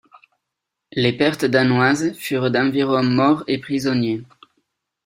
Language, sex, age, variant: French, male, 30-39, Français de métropole